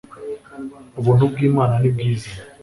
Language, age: Kinyarwanda, 19-29